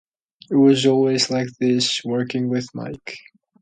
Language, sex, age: English, male, under 19